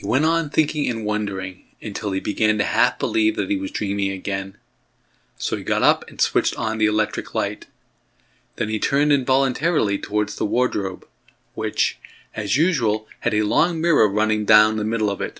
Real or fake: real